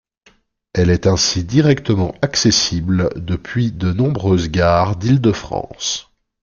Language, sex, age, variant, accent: French, male, 30-39, Français d'Europe, Français de Suisse